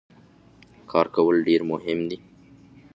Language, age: Pashto, 30-39